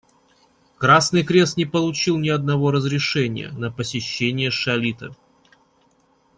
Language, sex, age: Russian, male, 30-39